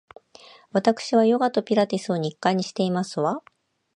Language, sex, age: Japanese, female, 50-59